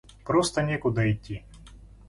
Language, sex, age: Russian, male, 40-49